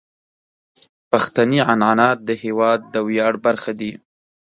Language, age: Pashto, 19-29